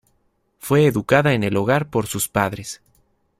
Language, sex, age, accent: Spanish, male, 30-39, México